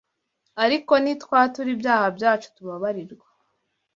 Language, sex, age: Kinyarwanda, female, 19-29